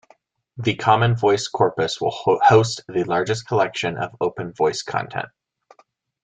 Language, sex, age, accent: English, male, 19-29, United States English